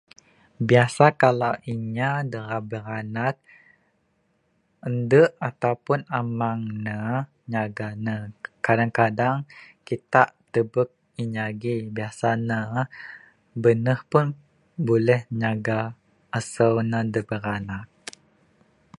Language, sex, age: Bukar-Sadung Bidayuh, male, 19-29